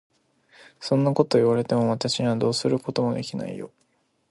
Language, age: Japanese, 19-29